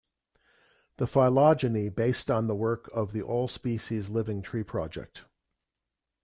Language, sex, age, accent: English, male, 70-79, United States English